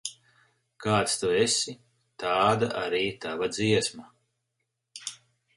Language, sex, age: Latvian, male, 50-59